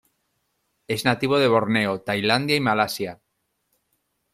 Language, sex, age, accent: Spanish, male, 40-49, España: Norte peninsular (Asturias, Castilla y León, Cantabria, País Vasco, Navarra, Aragón, La Rioja, Guadalajara, Cuenca)